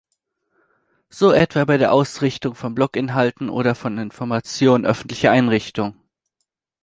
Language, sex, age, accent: German, male, 19-29, Deutschland Deutsch